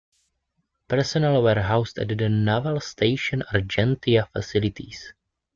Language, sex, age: English, male, 19-29